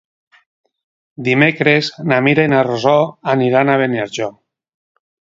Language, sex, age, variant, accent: Catalan, male, 40-49, Alacantí, valencià